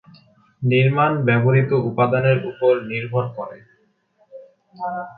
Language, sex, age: Bengali, male, 19-29